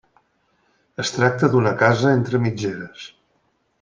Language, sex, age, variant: Catalan, male, 60-69, Central